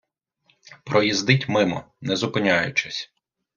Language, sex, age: Ukrainian, male, 30-39